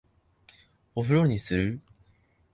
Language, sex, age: Japanese, male, 19-29